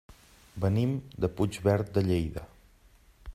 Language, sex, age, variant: Catalan, male, 40-49, Central